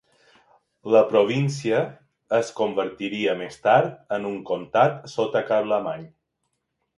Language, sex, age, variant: Catalan, male, 40-49, Balear